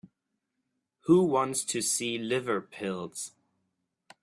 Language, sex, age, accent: English, male, 19-29, United States English